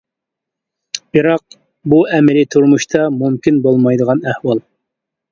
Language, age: Uyghur, 19-29